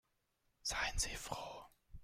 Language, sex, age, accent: German, male, 19-29, Deutschland Deutsch